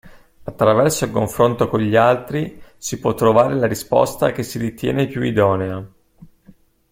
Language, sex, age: Italian, male, 30-39